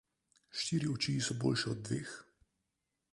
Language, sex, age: Slovenian, male, 30-39